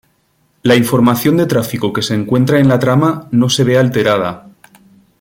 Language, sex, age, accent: Spanish, male, 40-49, España: Sur peninsular (Andalucia, Extremadura, Murcia)